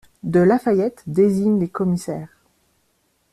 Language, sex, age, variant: French, female, 40-49, Français de métropole